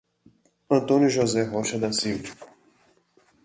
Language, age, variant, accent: Portuguese, 19-29, Portuguese (Brasil), Nordestino